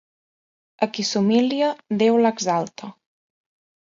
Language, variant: Catalan, Central